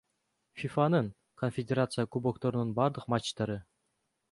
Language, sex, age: Kyrgyz, male, 19-29